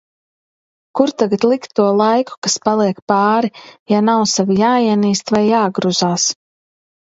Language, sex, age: Latvian, female, 30-39